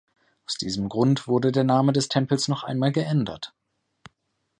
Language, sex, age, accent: German, male, 19-29, Deutschland Deutsch